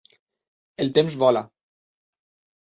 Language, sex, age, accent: Catalan, male, 19-29, valencià